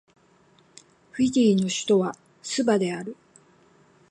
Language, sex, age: Japanese, female, 60-69